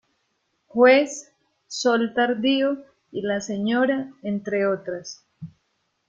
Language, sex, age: Spanish, female, 30-39